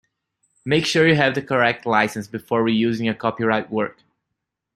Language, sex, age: English, male, 19-29